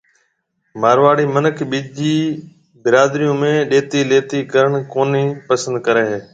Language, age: Marwari (Pakistan), 40-49